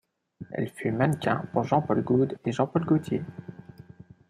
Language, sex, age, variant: French, male, 40-49, Français de métropole